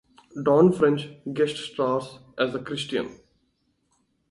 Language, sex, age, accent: English, male, 19-29, India and South Asia (India, Pakistan, Sri Lanka)